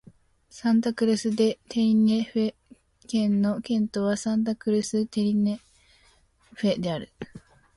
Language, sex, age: Japanese, female, under 19